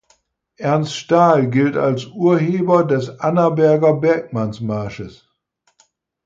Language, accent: German, Norddeutsch